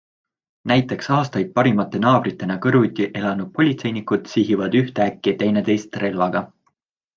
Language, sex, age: Estonian, male, 19-29